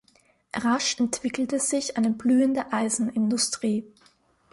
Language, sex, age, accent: German, female, 19-29, Österreichisches Deutsch